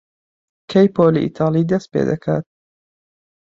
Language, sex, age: Central Kurdish, male, 19-29